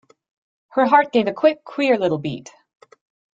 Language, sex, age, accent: English, female, 30-39, United States English